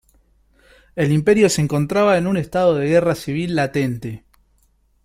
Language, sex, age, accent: Spanish, male, 19-29, Rioplatense: Argentina, Uruguay, este de Bolivia, Paraguay